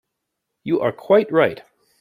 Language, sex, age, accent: English, male, 40-49, Canadian English